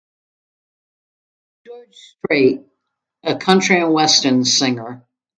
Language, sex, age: English, female, 70-79